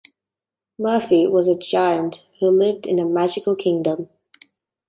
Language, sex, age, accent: English, female, under 19, Australian English